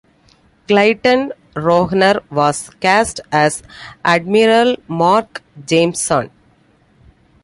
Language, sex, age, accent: English, female, 40-49, India and South Asia (India, Pakistan, Sri Lanka)